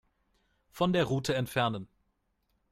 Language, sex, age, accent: German, male, 19-29, Deutschland Deutsch